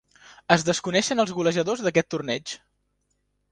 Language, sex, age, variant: Catalan, male, 19-29, Central